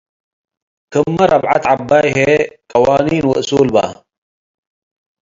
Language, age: Tigre, 30-39